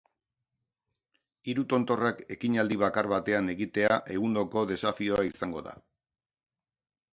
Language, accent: Basque, Erdialdekoa edo Nafarra (Gipuzkoa, Nafarroa)